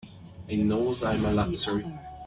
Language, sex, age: English, male, 19-29